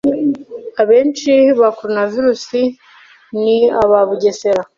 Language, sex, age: Kinyarwanda, female, 19-29